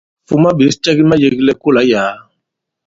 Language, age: Bankon, 40-49